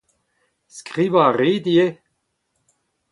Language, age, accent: Breton, 70-79, Leoneg